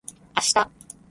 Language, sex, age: Japanese, female, 30-39